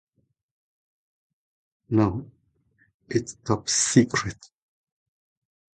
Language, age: English, 60-69